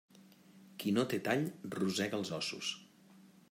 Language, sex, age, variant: Catalan, male, 40-49, Central